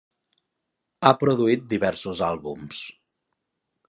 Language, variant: Catalan, Nord-Occidental